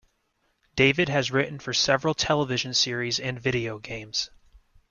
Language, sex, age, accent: English, male, 19-29, United States English